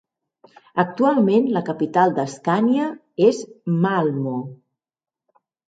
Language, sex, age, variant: Catalan, female, 40-49, Central